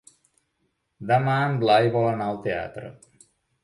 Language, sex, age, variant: Catalan, male, 40-49, Central